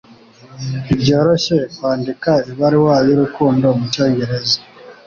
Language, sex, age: Kinyarwanda, male, 19-29